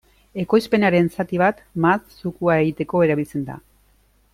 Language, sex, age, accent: Basque, female, 40-49, Erdialdekoa edo Nafarra (Gipuzkoa, Nafarroa)